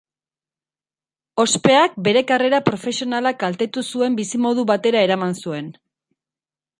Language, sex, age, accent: Basque, female, 40-49, Erdialdekoa edo Nafarra (Gipuzkoa, Nafarroa)